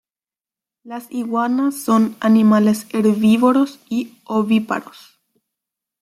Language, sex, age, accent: Spanish, female, under 19, Rioplatense: Argentina, Uruguay, este de Bolivia, Paraguay